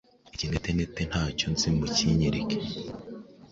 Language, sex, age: Kinyarwanda, male, 19-29